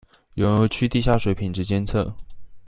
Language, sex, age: Chinese, male, 19-29